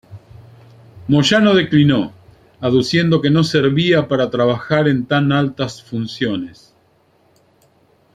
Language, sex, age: Spanish, male, 50-59